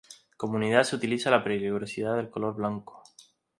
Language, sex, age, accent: Spanish, male, 19-29, España: Islas Canarias